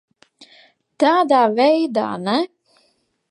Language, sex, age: Latvian, female, 19-29